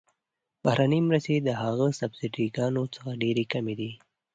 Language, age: Pashto, under 19